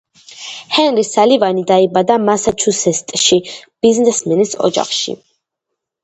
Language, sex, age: Georgian, female, under 19